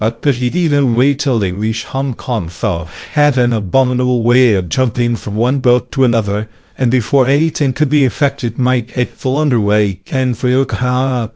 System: TTS, VITS